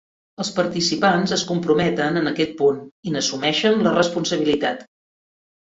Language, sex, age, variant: Catalan, female, 50-59, Central